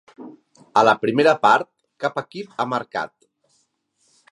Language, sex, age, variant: Catalan, male, 40-49, Central